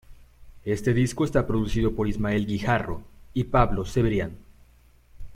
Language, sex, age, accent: Spanish, male, 19-29, México